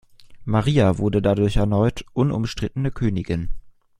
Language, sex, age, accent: German, male, 19-29, Deutschland Deutsch